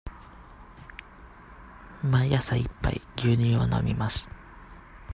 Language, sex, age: Japanese, male, 19-29